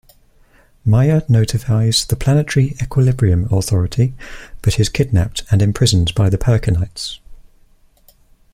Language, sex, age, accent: English, male, 19-29, England English